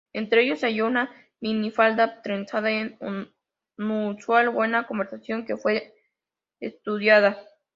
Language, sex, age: Spanish, female, 19-29